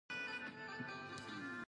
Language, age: Pashto, 19-29